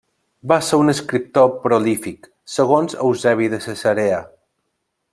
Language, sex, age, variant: Catalan, male, 30-39, Balear